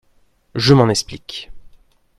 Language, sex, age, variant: French, male, 19-29, Français de métropole